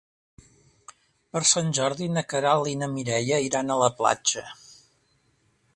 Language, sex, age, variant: Catalan, male, 60-69, Central